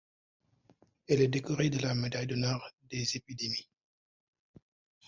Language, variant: French, Français d'Afrique subsaharienne et des îles africaines